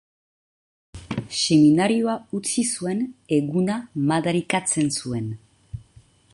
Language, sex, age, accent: Basque, female, 40-49, Nafar-lapurtarra edo Zuberotarra (Lapurdi, Nafarroa Beherea, Zuberoa)